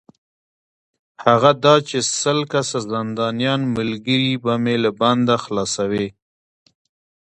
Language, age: Pashto, 30-39